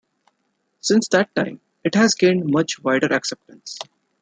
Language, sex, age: English, male, 19-29